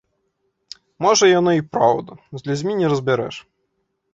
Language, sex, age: Belarusian, male, 19-29